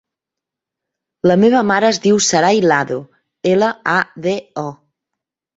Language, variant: Catalan, Central